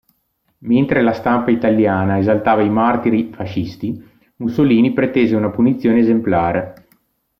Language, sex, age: Italian, male, 30-39